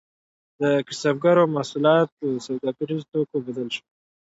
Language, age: Pashto, 19-29